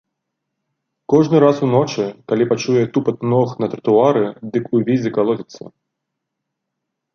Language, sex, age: Belarusian, male, 30-39